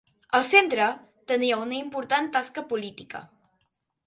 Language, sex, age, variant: Catalan, female, under 19, Central